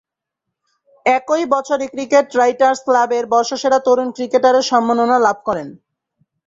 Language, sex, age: Bengali, male, 19-29